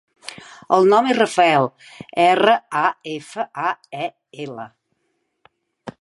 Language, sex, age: Catalan, female, 60-69